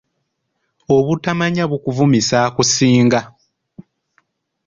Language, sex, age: Ganda, male, under 19